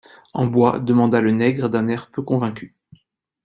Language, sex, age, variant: French, male, 30-39, Français de métropole